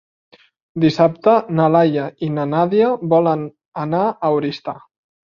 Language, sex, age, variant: Catalan, male, 30-39, Central